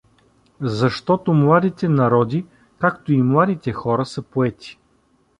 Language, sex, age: Bulgarian, male, 40-49